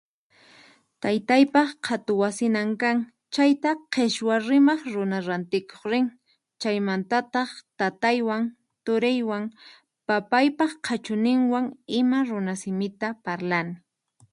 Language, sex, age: Puno Quechua, female, 19-29